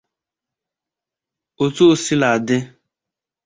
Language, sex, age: Igbo, male, 19-29